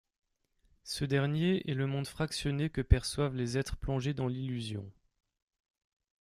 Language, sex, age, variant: French, male, 30-39, Français de métropole